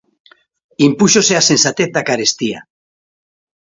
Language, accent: Galician, Normativo (estándar)